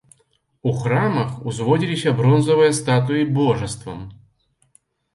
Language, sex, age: Belarusian, male, 40-49